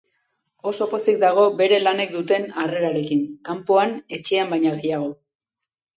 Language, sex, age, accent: Basque, female, 40-49, Erdialdekoa edo Nafarra (Gipuzkoa, Nafarroa)